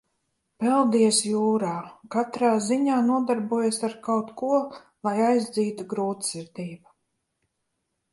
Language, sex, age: Latvian, female, 50-59